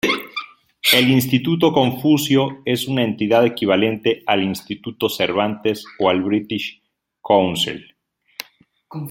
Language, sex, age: Spanish, male, 40-49